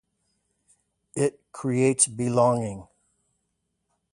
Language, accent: English, United States English